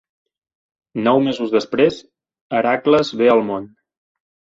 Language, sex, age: Catalan, male, 30-39